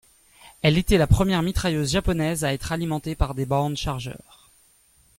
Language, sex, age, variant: French, male, 30-39, Français de métropole